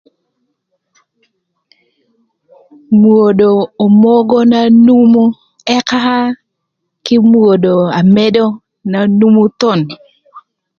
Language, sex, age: Thur, female, 30-39